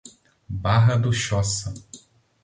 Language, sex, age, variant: Portuguese, male, 30-39, Portuguese (Brasil)